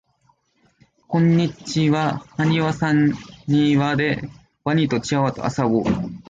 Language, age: Japanese, 19-29